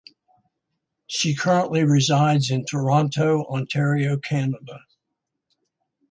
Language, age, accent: English, 60-69, United States English